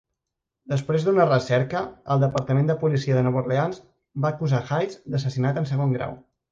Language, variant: Catalan, Central